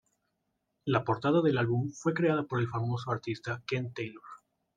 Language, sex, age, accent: Spanish, male, 19-29, México